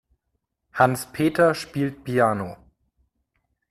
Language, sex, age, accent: German, male, 30-39, Deutschland Deutsch